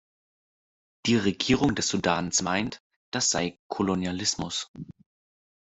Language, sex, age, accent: German, male, 19-29, Deutschland Deutsch